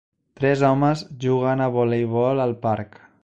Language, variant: Catalan, Central